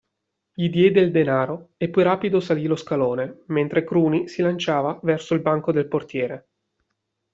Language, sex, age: Italian, male, 30-39